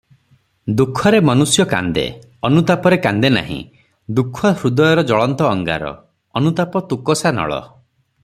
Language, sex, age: Odia, male, 30-39